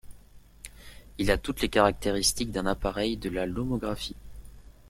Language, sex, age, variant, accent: French, male, 19-29, Français d'Europe, Français de Belgique